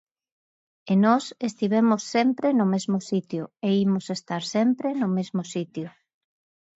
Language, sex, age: Galician, female, 40-49